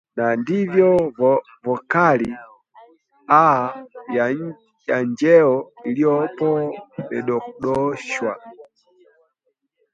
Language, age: Swahili, 19-29